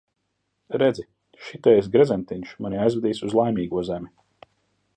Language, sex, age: Latvian, male, 30-39